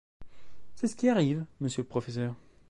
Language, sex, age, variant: French, male, 19-29, Français de métropole